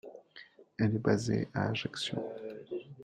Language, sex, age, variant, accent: French, male, 30-39, Français d'Europe, Français de Suisse